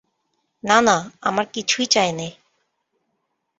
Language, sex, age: Bengali, female, 30-39